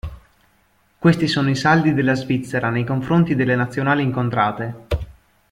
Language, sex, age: Italian, male, 19-29